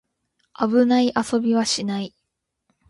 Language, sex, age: Japanese, female, 19-29